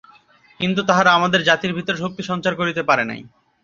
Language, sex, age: Bengali, male, 19-29